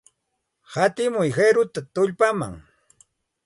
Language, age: Santa Ana de Tusi Pasco Quechua, 40-49